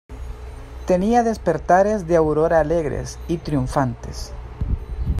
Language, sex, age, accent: Spanish, male, 19-29, América central